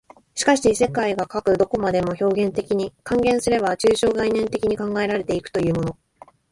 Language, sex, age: Japanese, female, 19-29